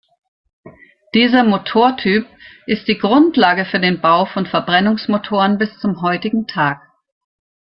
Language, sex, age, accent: German, female, 60-69, Deutschland Deutsch